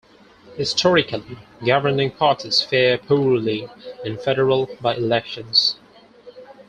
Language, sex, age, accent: English, male, 19-29, England English